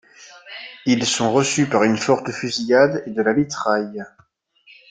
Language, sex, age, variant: French, male, 50-59, Français de métropole